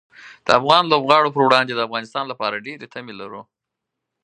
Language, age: Pashto, 40-49